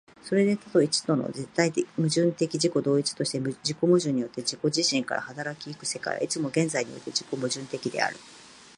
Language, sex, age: Japanese, female, 50-59